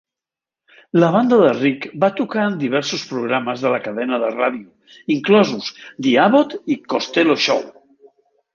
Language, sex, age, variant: Catalan, male, 60-69, Central